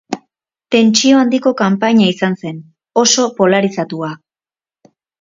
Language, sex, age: Basque, female, 19-29